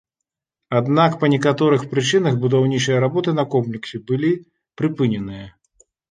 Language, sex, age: Belarusian, male, 40-49